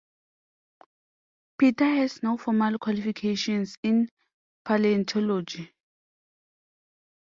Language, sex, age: English, female, 19-29